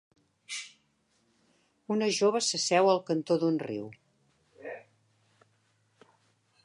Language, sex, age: Catalan, female, 60-69